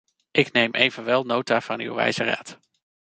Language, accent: Dutch, Nederlands Nederlands